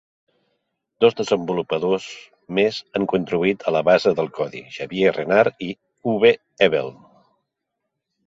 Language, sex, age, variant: Catalan, male, 60-69, Central